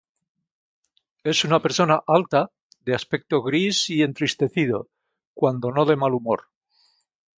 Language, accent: Spanish, España: Norte peninsular (Asturias, Castilla y León, Cantabria, País Vasco, Navarra, Aragón, La Rioja, Guadalajara, Cuenca)